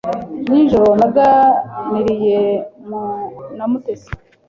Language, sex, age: Kinyarwanda, female, 40-49